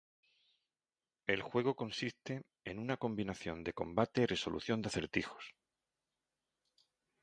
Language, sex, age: Spanish, male, 50-59